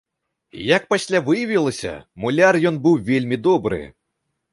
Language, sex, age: Belarusian, male, 19-29